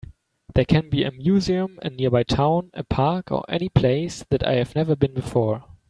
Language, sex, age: English, male, 19-29